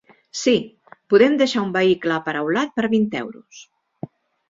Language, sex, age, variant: Catalan, female, 60-69, Central